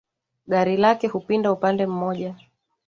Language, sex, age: Swahili, female, 30-39